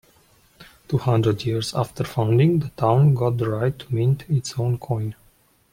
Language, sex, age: English, male, 40-49